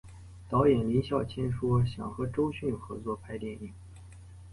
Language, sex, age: Chinese, male, 19-29